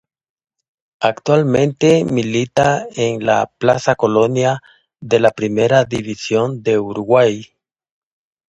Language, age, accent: Spanish, 50-59, América central